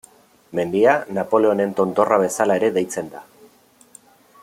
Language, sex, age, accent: Basque, male, 30-39, Erdialdekoa edo Nafarra (Gipuzkoa, Nafarroa)